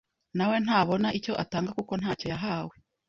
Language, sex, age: Kinyarwanda, female, 19-29